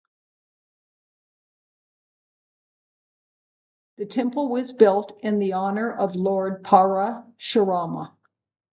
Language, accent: English, United States English